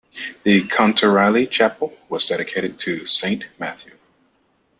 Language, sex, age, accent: English, male, 30-39, United States English